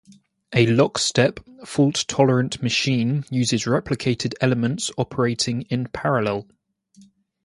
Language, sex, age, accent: English, male, 19-29, England English